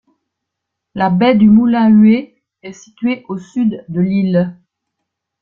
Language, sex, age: French, female, 70-79